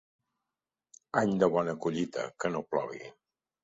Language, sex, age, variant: Catalan, male, 70-79, Central